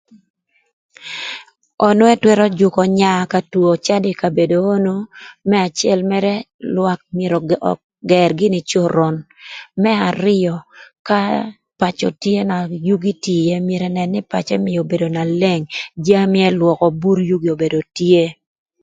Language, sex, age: Thur, female, 50-59